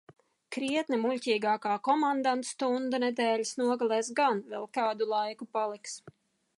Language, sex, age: Latvian, female, 40-49